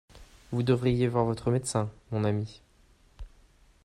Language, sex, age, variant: French, male, 19-29, Français de métropole